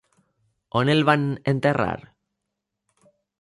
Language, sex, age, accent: Catalan, male, 40-49, valencià